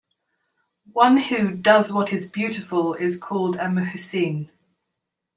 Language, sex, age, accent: English, female, 40-49, England English